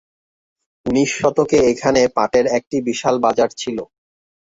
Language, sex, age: Bengali, male, 30-39